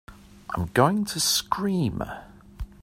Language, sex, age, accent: English, male, 50-59, Australian English